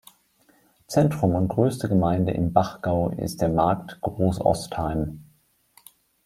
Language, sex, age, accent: German, male, 30-39, Deutschland Deutsch